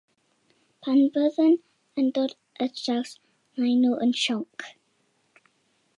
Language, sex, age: Welsh, female, under 19